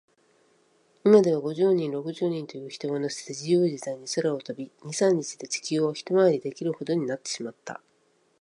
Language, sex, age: Japanese, female, 50-59